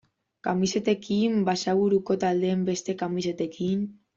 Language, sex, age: Basque, female, 19-29